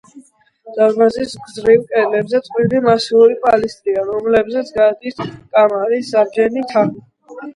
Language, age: Georgian, under 19